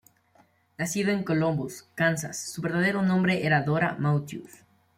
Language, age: Spanish, under 19